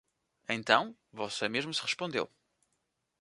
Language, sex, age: Portuguese, male, 30-39